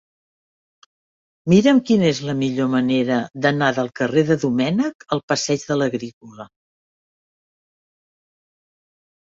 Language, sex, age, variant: Catalan, female, 60-69, Central